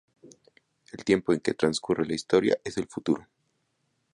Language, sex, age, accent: Spanish, male, 19-29, Andino-Pacífico: Colombia, Perú, Ecuador, oeste de Bolivia y Venezuela andina